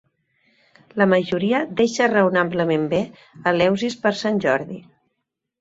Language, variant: Catalan, Central